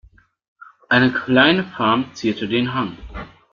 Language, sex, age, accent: German, male, 19-29, Deutschland Deutsch